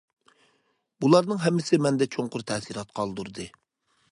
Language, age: Uyghur, 30-39